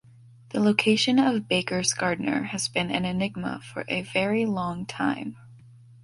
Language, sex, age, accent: English, female, under 19, United States English